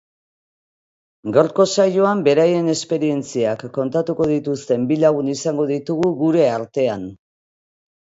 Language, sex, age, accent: Basque, female, 50-59, Mendebalekoa (Araba, Bizkaia, Gipuzkoako mendebaleko herri batzuk)